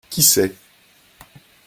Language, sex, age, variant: French, male, 40-49, Français de métropole